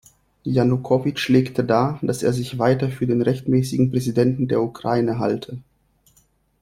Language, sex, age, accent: German, male, 30-39, Russisch Deutsch